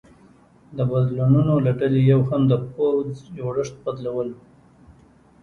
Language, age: Pashto, 40-49